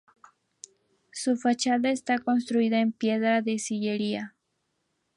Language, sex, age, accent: Spanish, female, 19-29, México